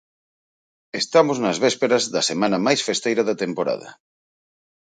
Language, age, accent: Galician, 40-49, Central (gheada)